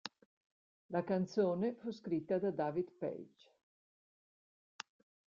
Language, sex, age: Italian, female, 60-69